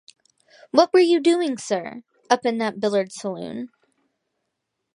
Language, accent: English, United States English